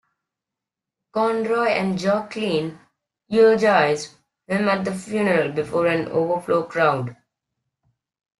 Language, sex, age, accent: English, male, under 19, England English